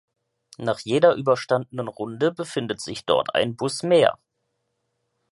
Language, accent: German, Deutschland Deutsch